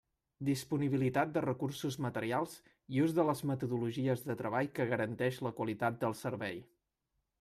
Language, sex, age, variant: Catalan, male, 19-29, Central